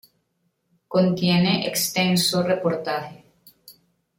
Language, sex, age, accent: Spanish, female, 40-49, Caribe: Cuba, Venezuela, Puerto Rico, República Dominicana, Panamá, Colombia caribeña, México caribeño, Costa del golfo de México